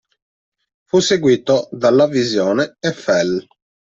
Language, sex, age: Italian, male, 30-39